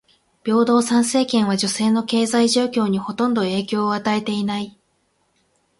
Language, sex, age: Japanese, female, 19-29